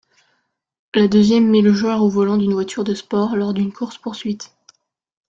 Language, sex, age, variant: French, female, under 19, Français de métropole